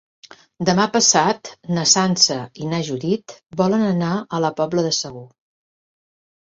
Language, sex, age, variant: Catalan, female, 60-69, Central